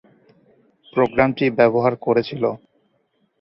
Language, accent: Bengali, Native